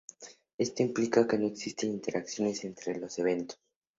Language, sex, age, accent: Spanish, male, under 19, México